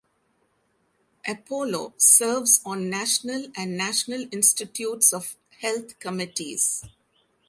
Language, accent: English, India and South Asia (India, Pakistan, Sri Lanka)